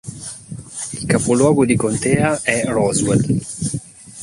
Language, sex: Italian, male